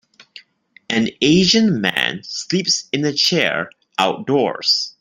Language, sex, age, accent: English, male, 19-29, Malaysian English